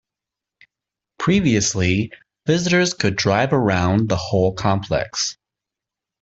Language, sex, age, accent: English, male, 30-39, United States English